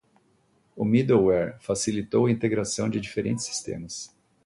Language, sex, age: Portuguese, male, 50-59